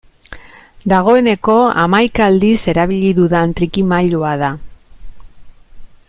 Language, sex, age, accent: Basque, female, 40-49, Mendebalekoa (Araba, Bizkaia, Gipuzkoako mendebaleko herri batzuk)